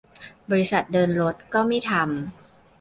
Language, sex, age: Thai, male, under 19